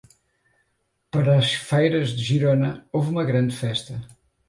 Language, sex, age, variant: Portuguese, male, 30-39, Portuguese (Portugal)